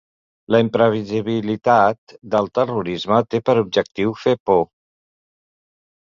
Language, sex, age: Catalan, male, 50-59